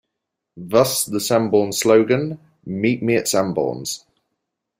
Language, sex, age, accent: English, male, 19-29, England English